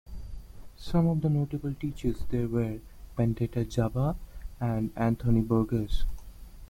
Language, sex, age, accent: English, male, under 19, India and South Asia (India, Pakistan, Sri Lanka)